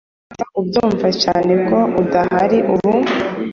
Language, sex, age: Kinyarwanda, female, 19-29